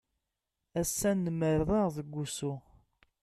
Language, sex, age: Kabyle, male, 30-39